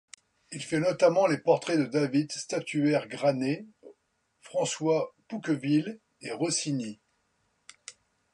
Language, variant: French, Français de métropole